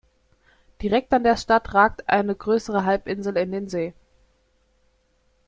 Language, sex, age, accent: German, female, 19-29, Deutschland Deutsch